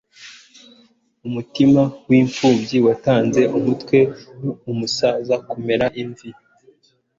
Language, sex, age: Kinyarwanda, male, 19-29